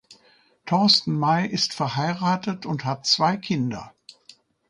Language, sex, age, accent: German, female, 70-79, Deutschland Deutsch